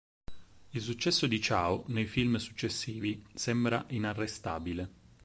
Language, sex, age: Italian, male, 19-29